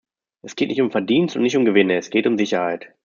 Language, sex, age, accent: German, male, 30-39, Deutschland Deutsch